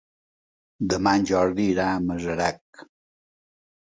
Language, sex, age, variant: Catalan, male, 60-69, Balear